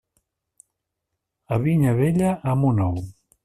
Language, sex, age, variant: Catalan, male, 50-59, Nord-Occidental